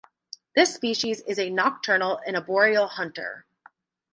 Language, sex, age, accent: English, female, 19-29, United States English